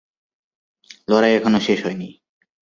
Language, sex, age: Bengali, male, 19-29